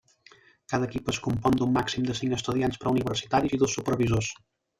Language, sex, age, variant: Catalan, male, 30-39, Central